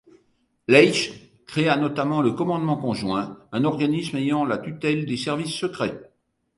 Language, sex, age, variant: French, male, 70-79, Français de métropole